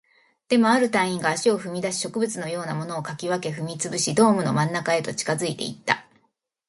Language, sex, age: Japanese, female, 40-49